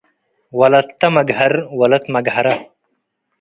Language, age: Tigre, 19-29